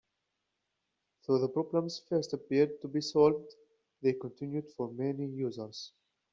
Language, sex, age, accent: English, male, 19-29, United States English